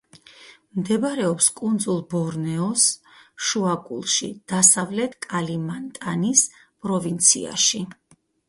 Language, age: Georgian, 40-49